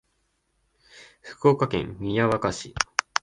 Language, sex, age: Japanese, male, 19-29